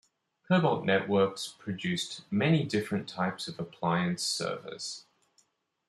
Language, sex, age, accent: English, male, 30-39, Australian English